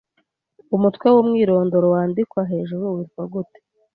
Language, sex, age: Kinyarwanda, female, 30-39